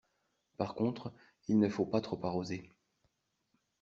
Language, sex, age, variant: French, male, 50-59, Français de métropole